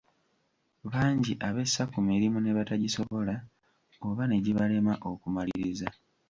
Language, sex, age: Ganda, male, 19-29